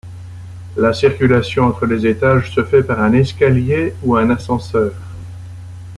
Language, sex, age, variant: French, male, 50-59, Français de métropole